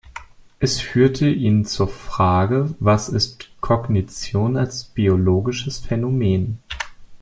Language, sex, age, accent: German, male, 19-29, Deutschland Deutsch